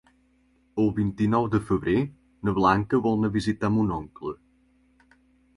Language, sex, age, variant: Catalan, male, 19-29, Central